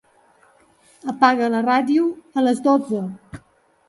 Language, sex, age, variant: Catalan, female, 50-59, Balear